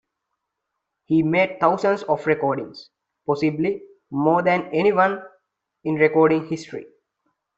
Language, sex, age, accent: English, male, 19-29, India and South Asia (India, Pakistan, Sri Lanka)